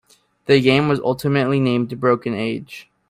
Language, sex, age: English, male, 19-29